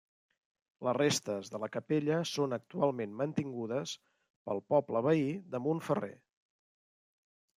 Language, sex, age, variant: Catalan, male, 50-59, Central